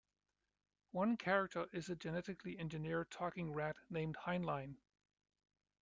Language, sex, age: English, male, 40-49